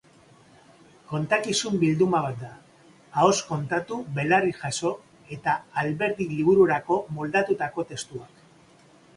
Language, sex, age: Basque, male, 50-59